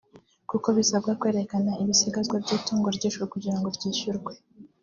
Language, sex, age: Kinyarwanda, female, under 19